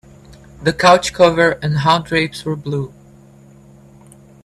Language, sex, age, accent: English, male, 19-29, United States English